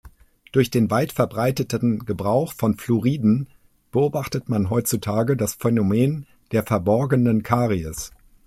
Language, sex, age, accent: German, male, 50-59, Deutschland Deutsch